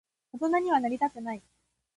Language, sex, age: Japanese, female, 19-29